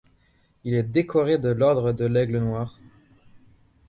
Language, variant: French, Français de métropole